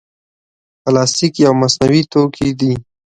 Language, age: Pashto, 19-29